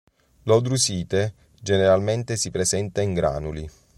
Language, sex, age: Italian, male, 30-39